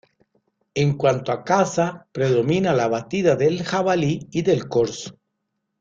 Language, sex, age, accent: Spanish, male, 50-59, América central